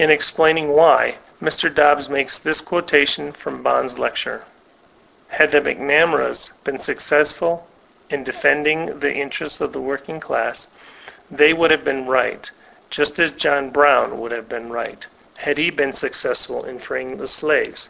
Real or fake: real